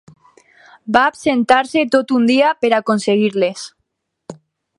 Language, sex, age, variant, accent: Catalan, female, under 19, Alacantí, valencià